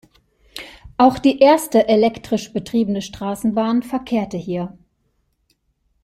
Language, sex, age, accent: German, female, 50-59, Deutschland Deutsch